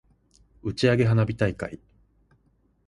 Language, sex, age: Japanese, male, 19-29